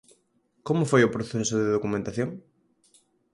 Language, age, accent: Galician, 19-29, Oriental (común en zona oriental)